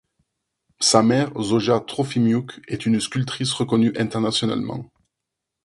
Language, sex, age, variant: French, male, 40-49, Français de métropole